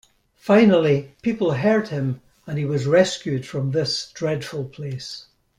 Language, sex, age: English, male, 70-79